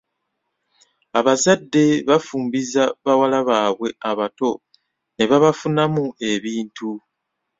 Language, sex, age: Ganda, male, 30-39